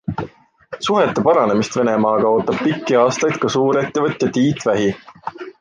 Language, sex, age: Estonian, male, 19-29